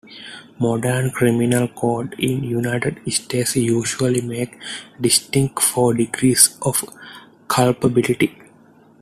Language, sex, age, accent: English, male, 19-29, India and South Asia (India, Pakistan, Sri Lanka)